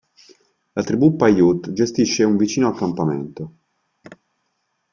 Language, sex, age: Italian, male, 40-49